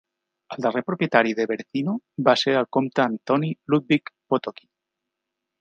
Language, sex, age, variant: Catalan, male, 30-39, Central